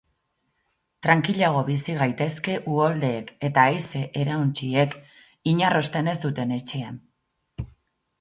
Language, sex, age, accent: Basque, female, 40-49, Erdialdekoa edo Nafarra (Gipuzkoa, Nafarroa)